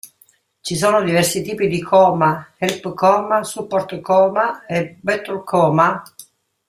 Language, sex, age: Italian, female, 60-69